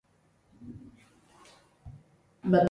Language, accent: English, England English